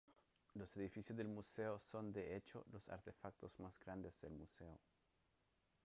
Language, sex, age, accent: Spanish, male, 40-49, América central